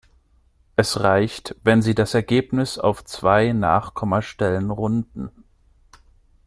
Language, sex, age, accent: German, male, 19-29, Deutschland Deutsch